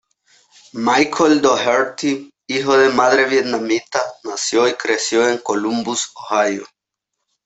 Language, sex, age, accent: Spanish, male, 19-29, América central